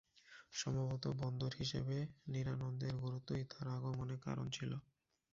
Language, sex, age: Bengali, male, 19-29